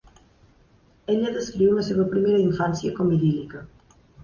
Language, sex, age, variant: Catalan, female, 19-29, Central